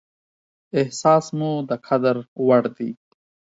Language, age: Pashto, 30-39